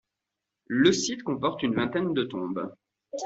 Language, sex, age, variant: French, male, 30-39, Français de métropole